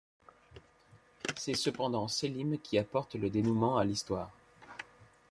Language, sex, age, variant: French, male, 40-49, Français de métropole